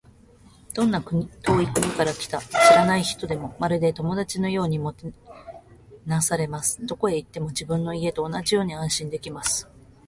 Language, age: Japanese, 40-49